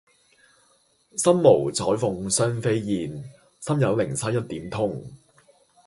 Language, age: Cantonese, 19-29